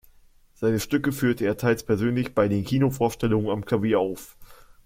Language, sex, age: German, male, under 19